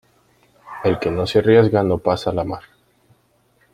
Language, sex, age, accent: Spanish, male, 19-29, América central